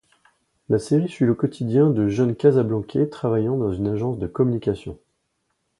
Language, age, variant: French, 40-49, Français de métropole